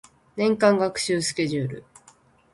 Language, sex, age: Japanese, female, 19-29